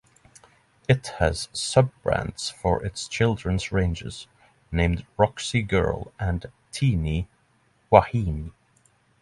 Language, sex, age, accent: English, male, 30-39, United States English